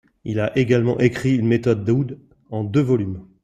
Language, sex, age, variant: French, male, 50-59, Français de métropole